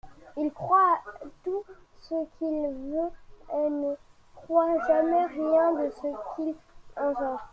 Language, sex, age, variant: French, male, 40-49, Français de métropole